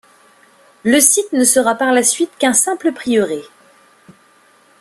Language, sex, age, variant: French, female, 19-29, Français de métropole